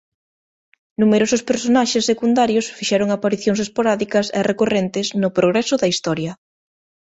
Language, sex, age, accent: Galician, female, 19-29, Normativo (estándar)